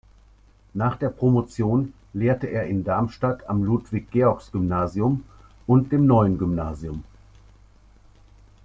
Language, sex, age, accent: German, male, 50-59, Deutschland Deutsch